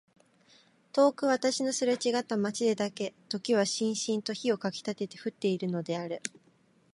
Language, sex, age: Japanese, female, 19-29